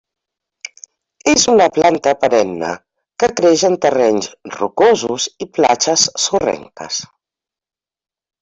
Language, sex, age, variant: Catalan, female, 40-49, Central